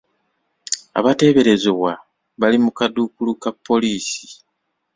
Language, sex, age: Ganda, male, 30-39